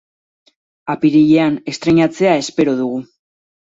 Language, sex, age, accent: Basque, female, 30-39, Mendebalekoa (Araba, Bizkaia, Gipuzkoako mendebaleko herri batzuk)